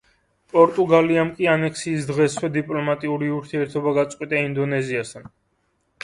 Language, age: Georgian, 19-29